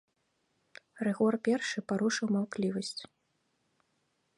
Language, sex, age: Belarusian, female, 30-39